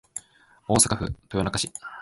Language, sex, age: Japanese, male, 19-29